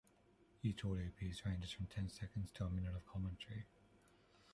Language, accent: English, Australian English